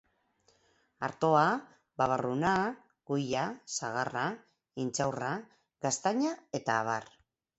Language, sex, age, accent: Basque, female, 50-59, Mendebalekoa (Araba, Bizkaia, Gipuzkoako mendebaleko herri batzuk)